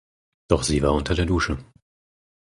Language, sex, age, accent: German, male, 19-29, Deutschland Deutsch